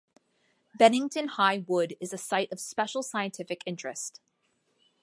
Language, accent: English, United States English